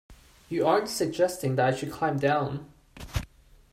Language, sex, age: English, male, 19-29